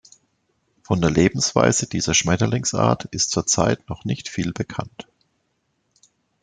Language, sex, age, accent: German, male, 40-49, Deutschland Deutsch